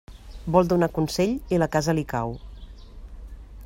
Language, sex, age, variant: Catalan, female, 50-59, Central